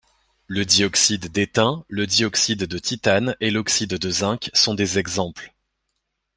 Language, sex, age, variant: French, male, 19-29, Français de métropole